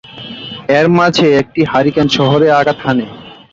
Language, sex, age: Bengali, male, 30-39